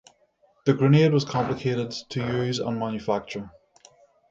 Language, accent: English, Northern Irish